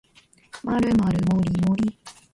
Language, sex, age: Japanese, female, 19-29